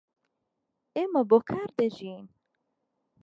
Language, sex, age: Central Kurdish, female, 30-39